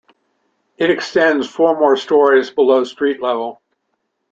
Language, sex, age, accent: English, male, 70-79, Canadian English